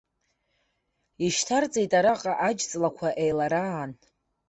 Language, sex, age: Abkhazian, female, 30-39